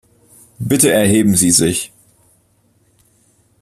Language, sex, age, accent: German, male, 19-29, Deutschland Deutsch